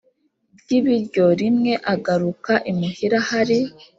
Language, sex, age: Kinyarwanda, female, 19-29